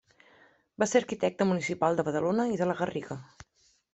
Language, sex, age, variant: Catalan, female, 30-39, Central